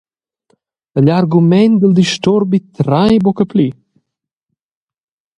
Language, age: Romansh, 19-29